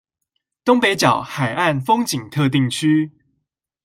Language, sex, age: Chinese, male, 19-29